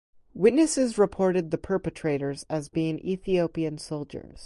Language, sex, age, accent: English, female, under 19, United States English